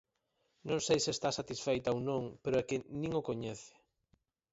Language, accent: Galician, Atlántico (seseo e gheada)